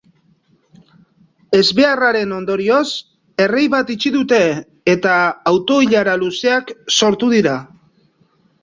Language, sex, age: Basque, male, 40-49